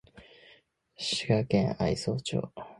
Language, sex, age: Japanese, male, 19-29